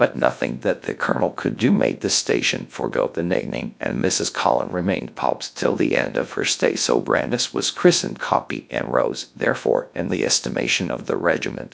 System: TTS, GradTTS